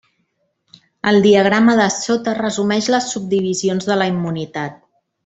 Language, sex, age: Catalan, female, 40-49